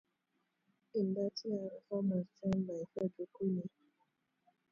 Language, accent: English, England English